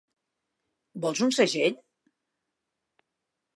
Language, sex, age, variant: Catalan, female, 60-69, Central